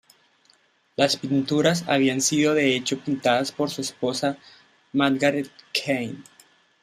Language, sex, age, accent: Spanish, male, 30-39, Andino-Pacífico: Colombia, Perú, Ecuador, oeste de Bolivia y Venezuela andina